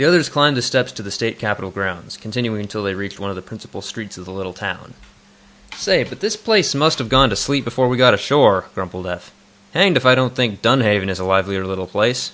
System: none